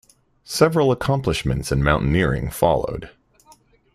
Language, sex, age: English, male, 30-39